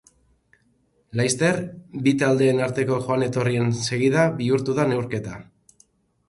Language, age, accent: Basque, 40-49, Erdialdekoa edo Nafarra (Gipuzkoa, Nafarroa)